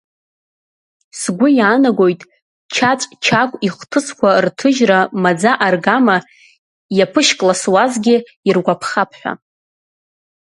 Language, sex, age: Abkhazian, female, under 19